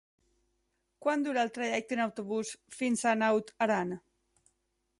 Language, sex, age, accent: Catalan, female, 40-49, valencià